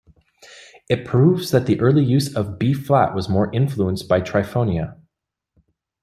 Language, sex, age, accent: English, male, 19-29, United States English